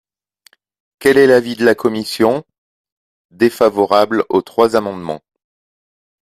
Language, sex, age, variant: French, male, 40-49, Français de métropole